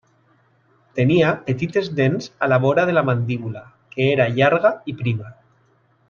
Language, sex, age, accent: Catalan, male, 30-39, valencià